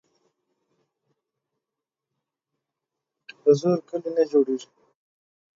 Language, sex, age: Pashto, male, 19-29